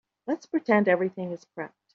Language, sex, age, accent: English, female, 60-69, United States English